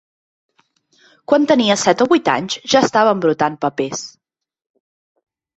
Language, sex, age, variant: Catalan, female, 30-39, Central